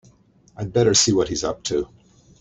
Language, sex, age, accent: English, male, 70-79, United States English